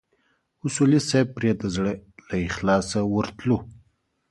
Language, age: Pashto, 30-39